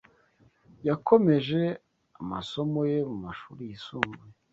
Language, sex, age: Kinyarwanda, male, 19-29